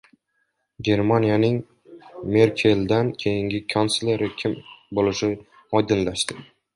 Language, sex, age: Uzbek, male, 19-29